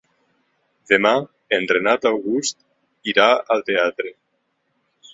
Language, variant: Catalan, Nord-Occidental